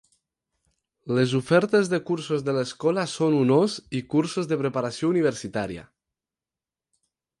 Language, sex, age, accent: Catalan, male, 19-29, aprenent (recent, des del castellà)